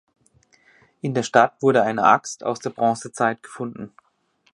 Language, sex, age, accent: German, male, 30-39, Deutschland Deutsch